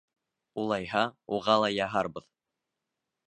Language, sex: Bashkir, male